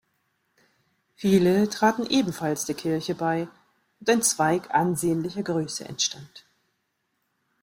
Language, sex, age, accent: German, female, 40-49, Deutschland Deutsch